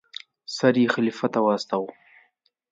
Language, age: Pashto, 19-29